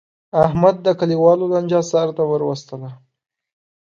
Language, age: Pashto, under 19